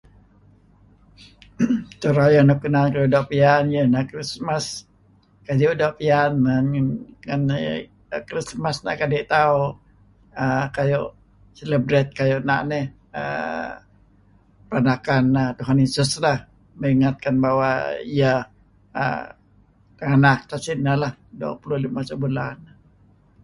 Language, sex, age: Kelabit, male, 70-79